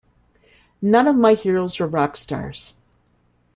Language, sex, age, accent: English, female, 50-59, United States English